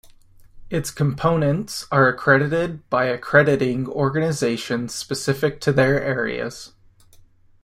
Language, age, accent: English, 30-39, United States English